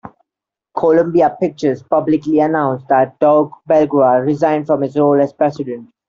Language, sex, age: English, male, 19-29